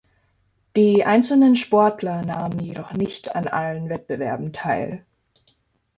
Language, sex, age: German, female, 19-29